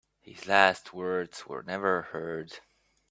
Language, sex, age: English, male, 30-39